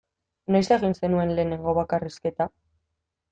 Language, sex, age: Basque, female, 19-29